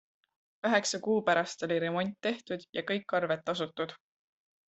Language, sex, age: Estonian, female, 19-29